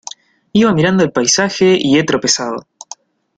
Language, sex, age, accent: Spanish, male, 19-29, Rioplatense: Argentina, Uruguay, este de Bolivia, Paraguay